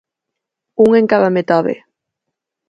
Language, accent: Galician, Central (gheada)